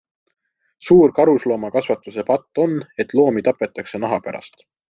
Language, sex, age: Estonian, male, 19-29